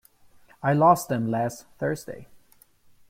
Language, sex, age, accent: English, male, 19-29, United States English